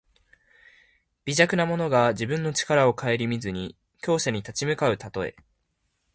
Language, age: Japanese, 19-29